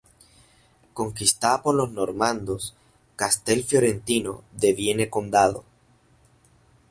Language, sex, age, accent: Spanish, male, 19-29, Caribe: Cuba, Venezuela, Puerto Rico, República Dominicana, Panamá, Colombia caribeña, México caribeño, Costa del golfo de México; Andino-Pacífico: Colombia, Perú, Ecuador, oeste de Bolivia y Venezuela andina